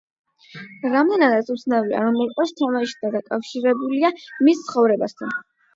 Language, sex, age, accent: Georgian, male, under 19, ჩვეულებრივი